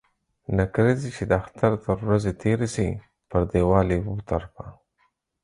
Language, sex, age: Pashto, male, 40-49